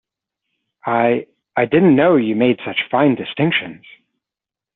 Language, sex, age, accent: English, male, 40-49, Canadian English